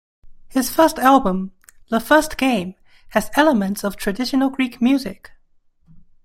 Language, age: English, 19-29